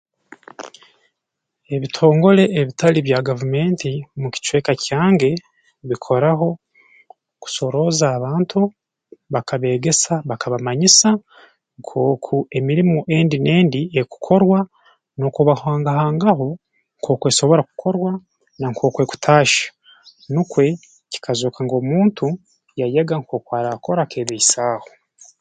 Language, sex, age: Tooro, male, 19-29